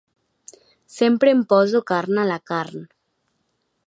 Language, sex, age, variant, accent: Catalan, female, 19-29, Nord-Occidental, central